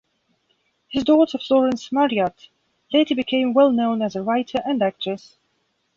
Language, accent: English, England English